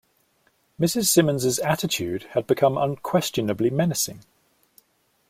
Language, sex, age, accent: English, male, 40-49, England English